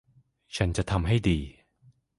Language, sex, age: Thai, male, 19-29